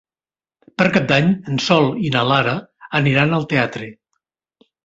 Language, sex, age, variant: Catalan, male, 60-69, Nord-Occidental